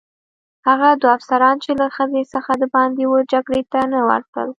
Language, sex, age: Pashto, female, 19-29